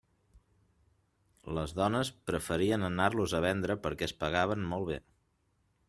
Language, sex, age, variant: Catalan, male, 30-39, Central